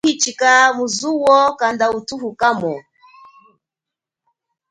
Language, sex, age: Chokwe, female, 30-39